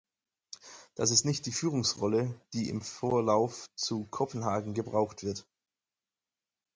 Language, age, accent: German, 30-39, Deutschland Deutsch